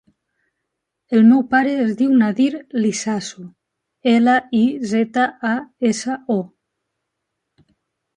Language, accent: Catalan, valencià